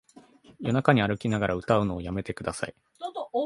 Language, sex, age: Japanese, male, 19-29